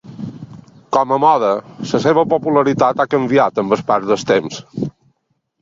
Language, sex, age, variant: Catalan, male, 60-69, Balear